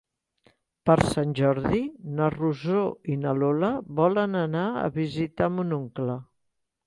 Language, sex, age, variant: Catalan, female, 60-69, Central